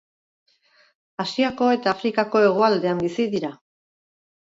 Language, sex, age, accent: Basque, female, 50-59, Mendebalekoa (Araba, Bizkaia, Gipuzkoako mendebaleko herri batzuk)